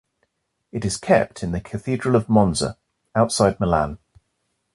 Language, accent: English, England English